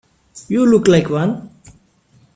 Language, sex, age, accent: English, male, 19-29, India and South Asia (India, Pakistan, Sri Lanka)